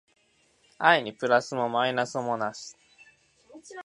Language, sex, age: Japanese, male, 19-29